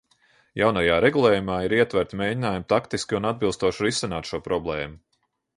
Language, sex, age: Latvian, male, 40-49